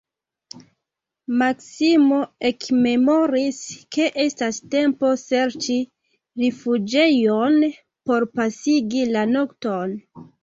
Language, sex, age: Esperanto, female, 19-29